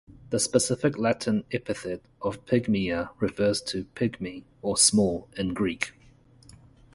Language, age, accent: English, 19-29, New Zealand English